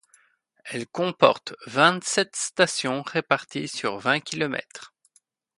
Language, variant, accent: French, Français d'Europe, Français de Belgique